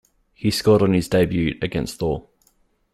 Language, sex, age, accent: English, male, 19-29, Australian English